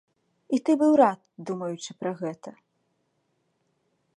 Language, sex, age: Belarusian, female, 19-29